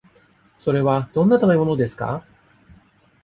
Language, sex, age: Japanese, male, 40-49